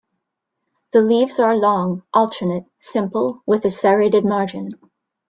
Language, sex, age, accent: English, female, 30-39, United States English